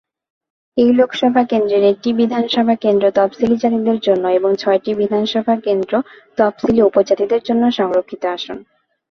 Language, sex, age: Bengali, female, 19-29